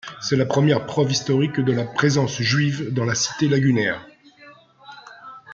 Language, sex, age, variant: French, male, 60-69, Français de métropole